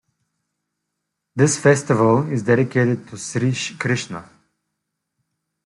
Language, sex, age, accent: English, male, 19-29, United States English